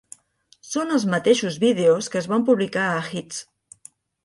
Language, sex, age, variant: Catalan, female, 50-59, Central